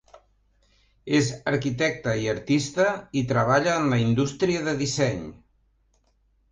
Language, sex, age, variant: Catalan, male, 70-79, Central